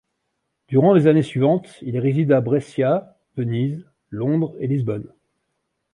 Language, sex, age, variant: French, male, 40-49, Français de métropole